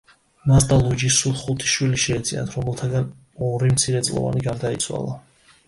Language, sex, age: Georgian, male, 19-29